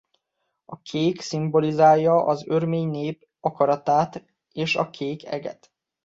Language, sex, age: Hungarian, male, 30-39